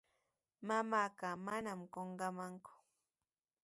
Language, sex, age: Sihuas Ancash Quechua, female, 19-29